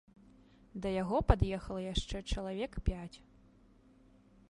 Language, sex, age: Belarusian, female, 19-29